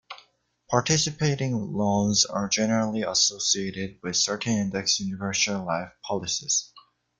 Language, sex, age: English, male, under 19